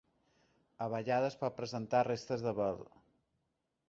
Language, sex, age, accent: Catalan, male, 40-49, balear; central